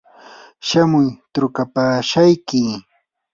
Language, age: Yanahuanca Pasco Quechua, 19-29